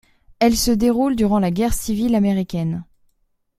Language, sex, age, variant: French, female, 19-29, Français de métropole